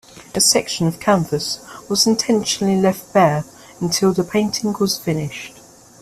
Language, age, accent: English, under 19, England English